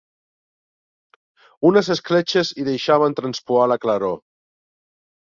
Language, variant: Catalan, Central